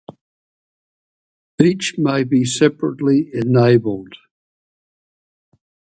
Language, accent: English, Australian English